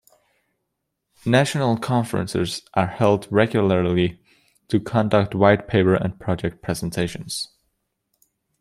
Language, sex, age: English, male, under 19